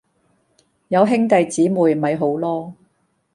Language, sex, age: Cantonese, female, 60-69